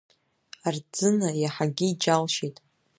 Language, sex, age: Abkhazian, female, under 19